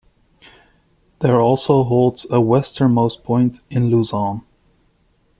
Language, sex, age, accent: English, male, 30-39, United States English